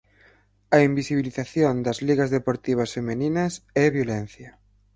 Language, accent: Galician, Central (gheada); Normativo (estándar)